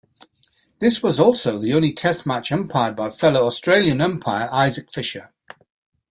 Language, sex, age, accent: English, male, 60-69, England English